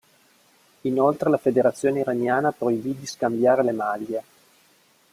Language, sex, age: Italian, male, 50-59